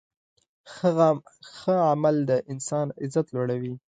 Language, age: Pashto, 19-29